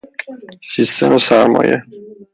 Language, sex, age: Persian, male, 19-29